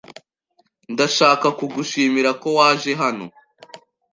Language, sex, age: Kinyarwanda, male, 19-29